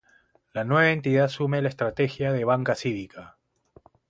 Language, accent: Spanish, Andino-Pacífico: Colombia, Perú, Ecuador, oeste de Bolivia y Venezuela andina